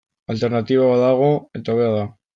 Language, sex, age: Basque, male, 19-29